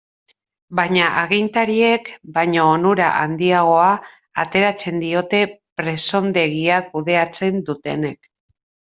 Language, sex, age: Basque, female, 40-49